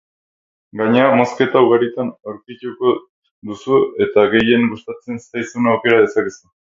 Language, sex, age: Basque, male, 19-29